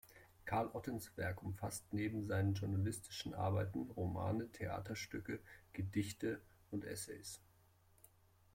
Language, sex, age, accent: German, male, 30-39, Deutschland Deutsch